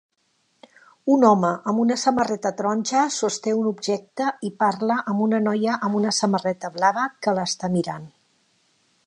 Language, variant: Catalan, Septentrional